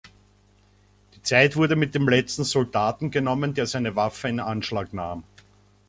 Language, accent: German, Österreichisches Deutsch